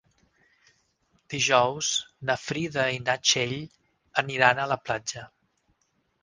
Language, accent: Catalan, Tortosí